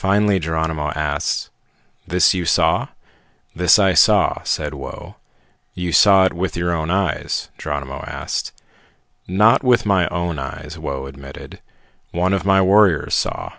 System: none